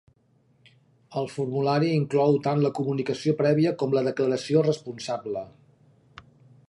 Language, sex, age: Catalan, male, 50-59